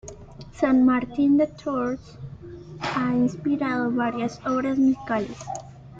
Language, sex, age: Spanish, female, under 19